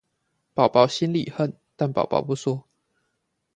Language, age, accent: Chinese, 19-29, 出生地：彰化縣